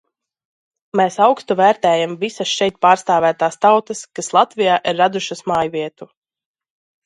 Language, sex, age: Latvian, female, 19-29